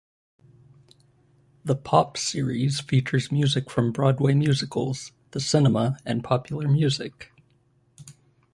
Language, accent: English, Canadian English